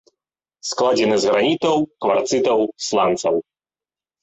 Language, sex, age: Belarusian, male, 19-29